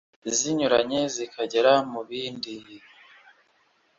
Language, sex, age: Kinyarwanda, male, 40-49